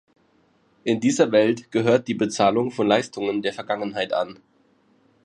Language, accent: German, Deutschland Deutsch